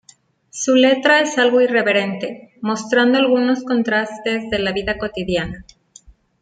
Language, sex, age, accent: Spanish, female, 40-49, México